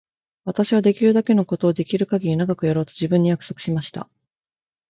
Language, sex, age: Japanese, female, 30-39